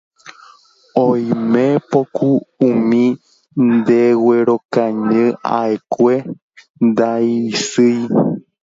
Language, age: Guarani, 19-29